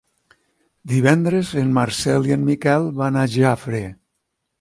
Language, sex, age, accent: Catalan, male, 60-69, valencià